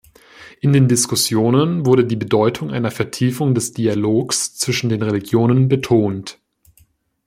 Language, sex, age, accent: German, male, 19-29, Deutschland Deutsch